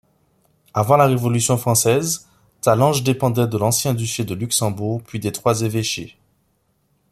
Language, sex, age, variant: French, male, 30-39, Français des départements et régions d'outre-mer